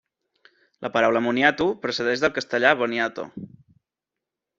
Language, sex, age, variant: Catalan, male, 30-39, Central